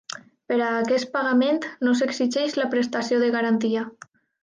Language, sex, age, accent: Catalan, female, 19-29, valencià